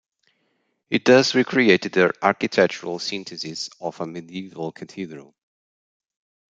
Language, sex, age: English, male, 40-49